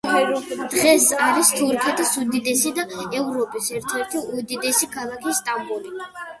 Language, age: Georgian, 30-39